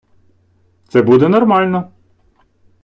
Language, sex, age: Ukrainian, male, 30-39